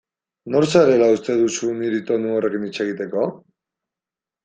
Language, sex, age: Basque, male, 19-29